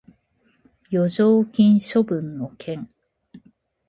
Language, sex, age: Japanese, female, 40-49